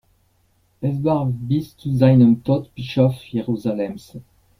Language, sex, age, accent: German, male, 50-59, Französisch Deutsch